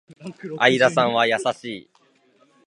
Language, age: Japanese, under 19